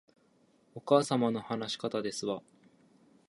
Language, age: Japanese, 19-29